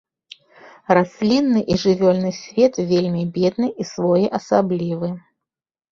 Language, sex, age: Belarusian, female, 50-59